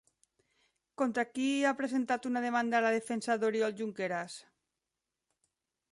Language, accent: Catalan, valencià